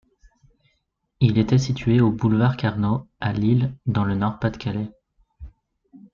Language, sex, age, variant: French, male, 19-29, Français de métropole